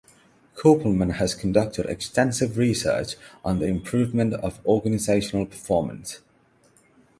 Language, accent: English, England English; India and South Asia (India, Pakistan, Sri Lanka)